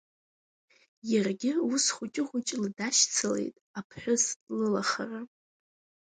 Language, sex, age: Abkhazian, female, under 19